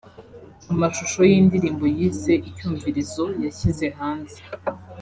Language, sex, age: Kinyarwanda, female, under 19